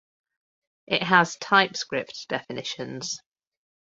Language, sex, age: English, female, 40-49